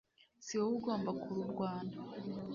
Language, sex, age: Kinyarwanda, female, 19-29